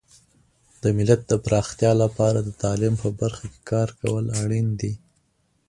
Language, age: Pashto, 19-29